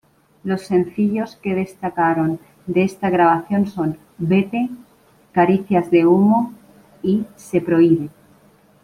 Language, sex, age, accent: Spanish, female, 50-59, España: Centro-Sur peninsular (Madrid, Toledo, Castilla-La Mancha)